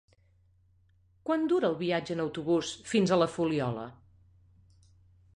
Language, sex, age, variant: Catalan, female, 40-49, Nord-Occidental